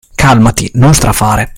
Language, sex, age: Italian, male, 30-39